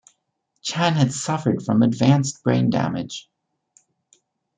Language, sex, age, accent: English, male, 30-39, United States English